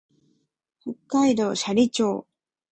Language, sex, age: Japanese, female, 19-29